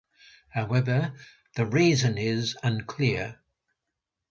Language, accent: English, Australian English